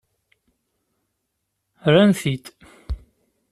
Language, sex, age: Kabyle, male, 19-29